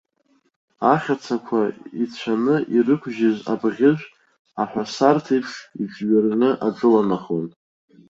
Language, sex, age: Abkhazian, male, 19-29